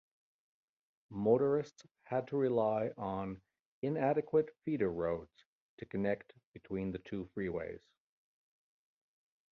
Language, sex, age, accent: English, male, 50-59, United States English